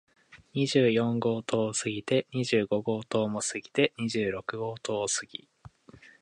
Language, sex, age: Japanese, male, 19-29